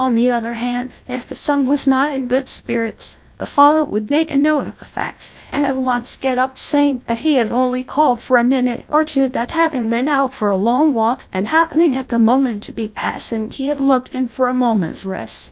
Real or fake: fake